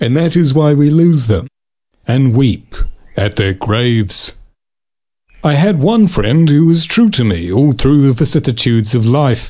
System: none